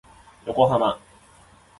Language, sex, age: Japanese, male, 30-39